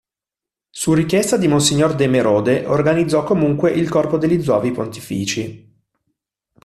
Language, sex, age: Italian, male, 40-49